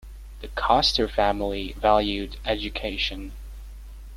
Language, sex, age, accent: English, male, under 19, Canadian English